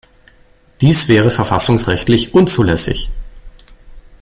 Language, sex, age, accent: German, male, 40-49, Deutschland Deutsch